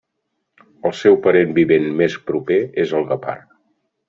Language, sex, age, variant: Catalan, male, 60-69, Central